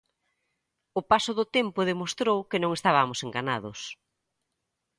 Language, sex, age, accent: Galician, female, 40-49, Atlántico (seseo e gheada)